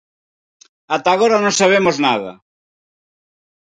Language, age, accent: Galician, 60-69, Normativo (estándar)